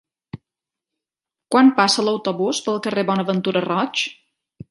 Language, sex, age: Catalan, female, 40-49